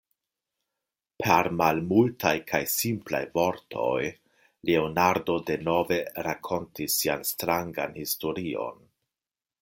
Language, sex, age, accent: Esperanto, male, 50-59, Internacia